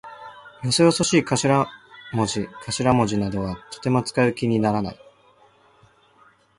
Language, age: Japanese, 19-29